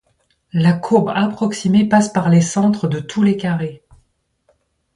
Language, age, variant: French, 30-39, Français de métropole